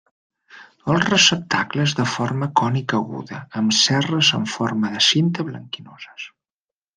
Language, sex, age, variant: Catalan, male, 40-49, Central